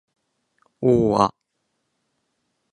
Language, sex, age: Japanese, male, 19-29